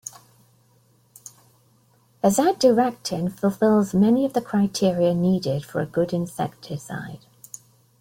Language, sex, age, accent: English, female, 50-59, England English